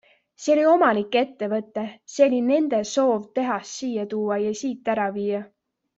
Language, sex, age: Estonian, female, 19-29